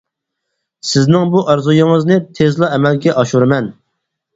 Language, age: Uyghur, 30-39